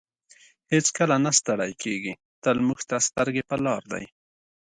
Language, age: Pashto, 30-39